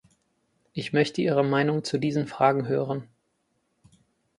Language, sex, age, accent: German, male, 19-29, Deutschland Deutsch